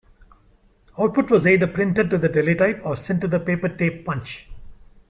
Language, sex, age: English, male, 50-59